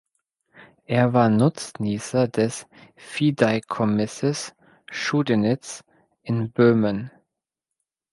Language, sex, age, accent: German, male, 30-39, Deutschland Deutsch